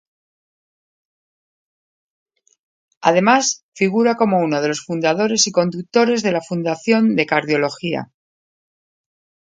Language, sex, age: Spanish, female, 50-59